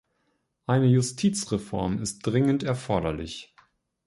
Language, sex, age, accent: German, male, 19-29, Deutschland Deutsch